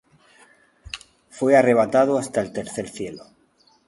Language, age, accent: Spanish, 30-39, España: Sur peninsular (Andalucia, Extremadura, Murcia)